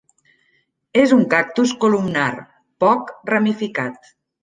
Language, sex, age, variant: Catalan, female, 40-49, Nord-Occidental